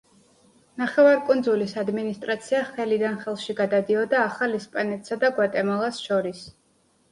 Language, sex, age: Georgian, female, 19-29